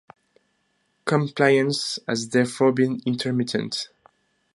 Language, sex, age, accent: English, male, 19-29, French